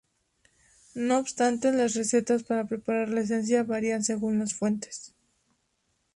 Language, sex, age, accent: Spanish, female, 19-29, México